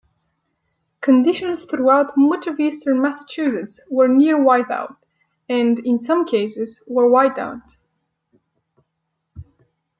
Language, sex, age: English, female, 19-29